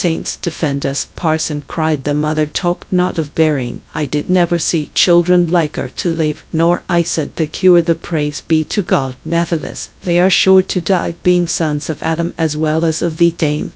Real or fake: fake